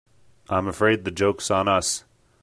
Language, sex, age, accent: English, male, 30-39, United States English